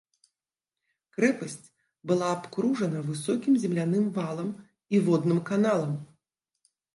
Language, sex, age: Belarusian, female, 40-49